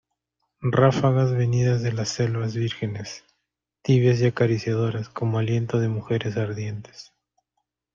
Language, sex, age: Spanish, male, 19-29